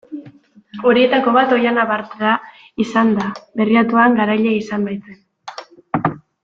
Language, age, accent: Basque, under 19, Mendebalekoa (Araba, Bizkaia, Gipuzkoako mendebaleko herri batzuk)